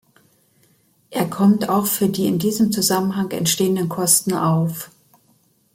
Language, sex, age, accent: German, female, 60-69, Deutschland Deutsch